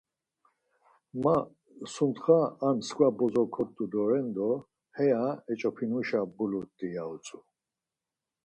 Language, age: Laz, 60-69